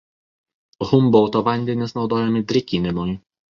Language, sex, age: Lithuanian, male, 19-29